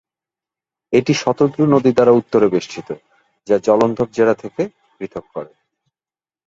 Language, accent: Bengali, Bangladeshi